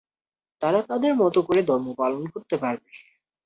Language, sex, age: Bengali, male, under 19